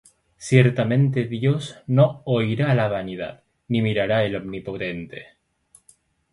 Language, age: Spanish, 19-29